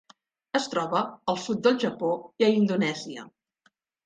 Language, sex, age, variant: Catalan, female, 50-59, Nord-Occidental